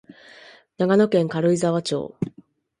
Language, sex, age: Japanese, female, 19-29